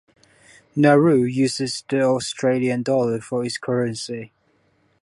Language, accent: English, Hong Kong English